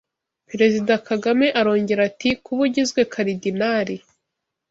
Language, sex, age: Kinyarwanda, female, 19-29